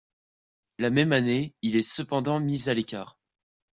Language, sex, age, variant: French, male, under 19, Français de métropole